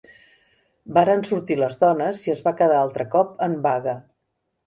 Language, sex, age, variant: Catalan, female, 60-69, Central